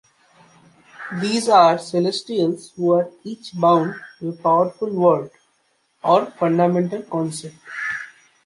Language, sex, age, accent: English, male, 19-29, India and South Asia (India, Pakistan, Sri Lanka)